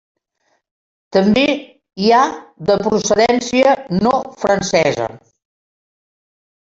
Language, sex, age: Catalan, female, 60-69